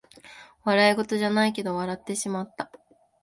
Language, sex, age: Japanese, female, 19-29